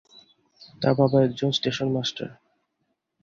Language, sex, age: Bengali, male, 19-29